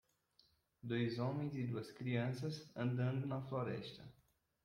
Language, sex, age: Portuguese, male, 19-29